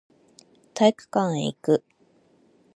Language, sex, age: Japanese, female, 19-29